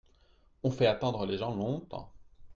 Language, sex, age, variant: French, male, 30-39, Français de métropole